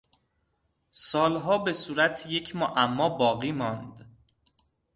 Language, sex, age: Persian, male, 19-29